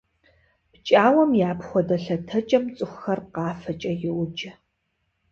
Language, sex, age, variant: Kabardian, female, 40-49, Адыгэбзэ (Къэбэрдей, Кирил, Урысей)